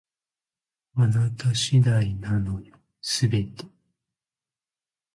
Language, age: Japanese, 19-29